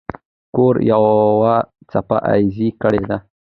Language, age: Pashto, under 19